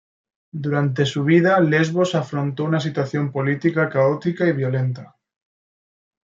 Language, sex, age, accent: Spanish, male, 19-29, España: Centro-Sur peninsular (Madrid, Toledo, Castilla-La Mancha)